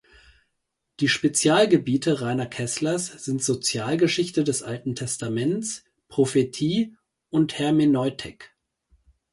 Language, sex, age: German, male, 30-39